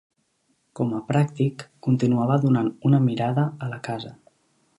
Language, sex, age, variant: Catalan, male, under 19, Central